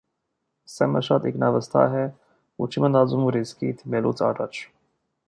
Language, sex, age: Armenian, male, 19-29